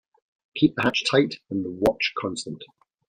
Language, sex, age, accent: English, male, 50-59, Scottish English